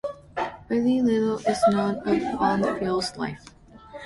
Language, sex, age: English, female, 19-29